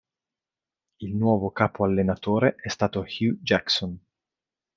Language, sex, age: Italian, male, 30-39